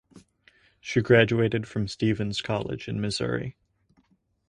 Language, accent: English, United States English